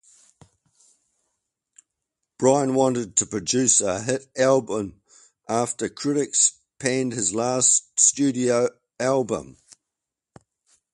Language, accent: English, New Zealand English